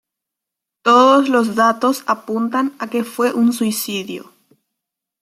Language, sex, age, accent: Spanish, female, under 19, Rioplatense: Argentina, Uruguay, este de Bolivia, Paraguay